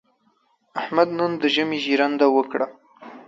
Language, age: Pashto, 19-29